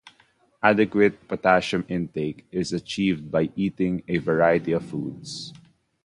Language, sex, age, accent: English, male, 19-29, Filipino